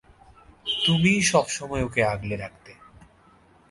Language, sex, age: Bengali, male, 19-29